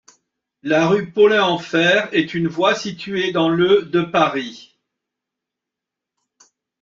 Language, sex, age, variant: French, male, 60-69, Français de métropole